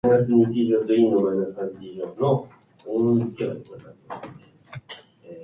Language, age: Japanese, 19-29